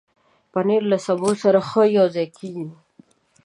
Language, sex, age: Pashto, female, 19-29